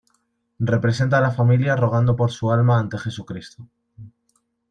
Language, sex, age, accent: Spanish, male, 19-29, España: Centro-Sur peninsular (Madrid, Toledo, Castilla-La Mancha)